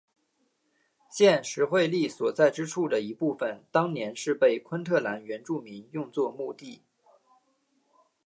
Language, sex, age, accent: Chinese, male, 19-29, 出生地：山西省